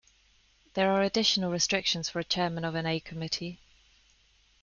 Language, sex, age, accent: English, female, 30-39, England English